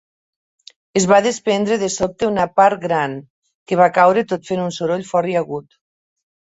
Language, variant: Catalan, Nord-Occidental